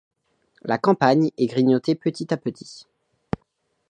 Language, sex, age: French, male, under 19